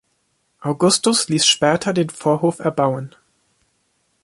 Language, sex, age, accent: German, male, 19-29, Deutschland Deutsch